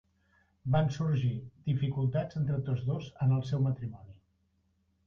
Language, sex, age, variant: Catalan, male, 60-69, Central